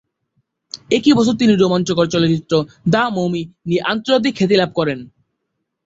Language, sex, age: Bengali, male, 19-29